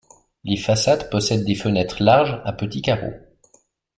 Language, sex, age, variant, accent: French, male, 30-39, Français d'Europe, Français de Suisse